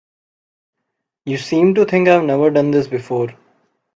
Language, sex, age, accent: English, male, 19-29, India and South Asia (India, Pakistan, Sri Lanka)